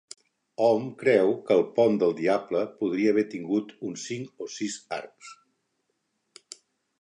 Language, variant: Catalan, Central